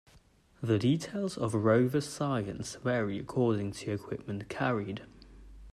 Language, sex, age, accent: English, male, under 19, England English